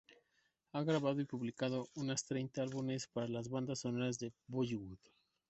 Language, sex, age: Spanish, male, 19-29